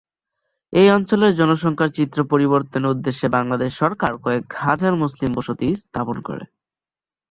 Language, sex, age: Bengali, male, under 19